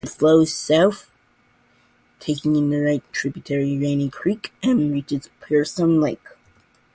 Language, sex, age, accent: English, male, under 19, United States English